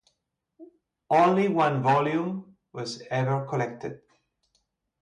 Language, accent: English, England English